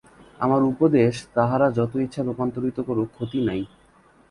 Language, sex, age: Bengali, male, 19-29